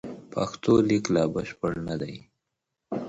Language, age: Pashto, 30-39